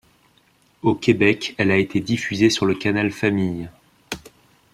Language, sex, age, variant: French, male, 19-29, Français de métropole